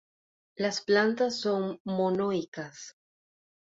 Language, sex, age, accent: Spanish, female, 30-39, Caribe: Cuba, Venezuela, Puerto Rico, República Dominicana, Panamá, Colombia caribeña, México caribeño, Costa del golfo de México